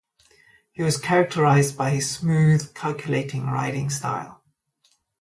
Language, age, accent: English, 30-39, Southern African (South Africa, Zimbabwe, Namibia)